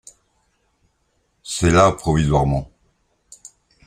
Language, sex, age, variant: French, male, 60-69, Français de métropole